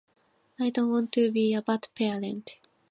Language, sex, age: Japanese, female, 19-29